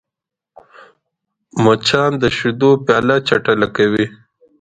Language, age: Pashto, 30-39